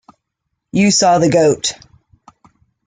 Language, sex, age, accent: English, female, 50-59, United States English